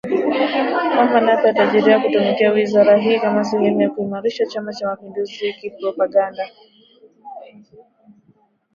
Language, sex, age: Swahili, female, 19-29